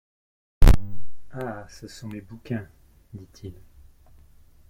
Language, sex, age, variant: French, male, 30-39, Français de métropole